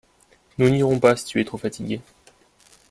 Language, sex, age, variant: French, male, 19-29, Français de métropole